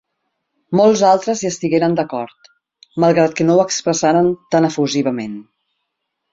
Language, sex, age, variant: Catalan, female, 40-49, Central